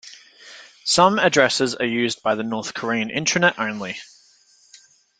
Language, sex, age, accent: English, male, 19-29, Australian English